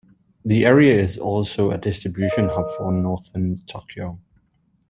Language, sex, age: English, male, 19-29